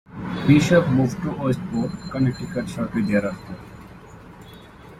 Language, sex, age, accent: English, male, 19-29, United States English